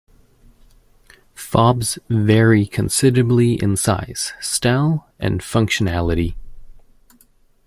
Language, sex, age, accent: English, male, 19-29, Canadian English